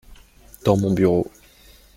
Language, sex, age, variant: French, male, 30-39, Français de métropole